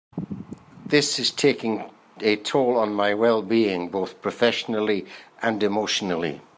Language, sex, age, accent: English, male, 70-79, Welsh English